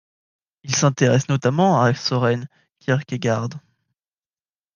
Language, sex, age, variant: French, male, 19-29, Français de métropole